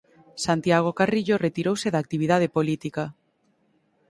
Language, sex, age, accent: Galician, female, 19-29, Oriental (común en zona oriental)